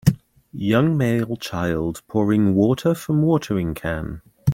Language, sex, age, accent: English, male, 30-39, England English